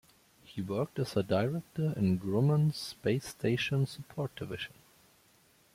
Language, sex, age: English, male, 19-29